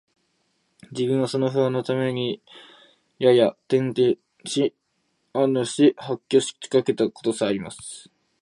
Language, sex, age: Japanese, male, 19-29